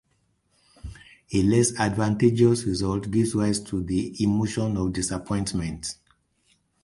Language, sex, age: English, male, 40-49